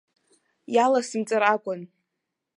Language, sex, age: Abkhazian, female, 19-29